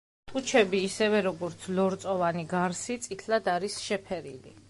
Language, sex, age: Georgian, female, 30-39